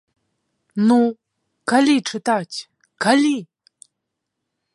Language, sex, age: Belarusian, female, 19-29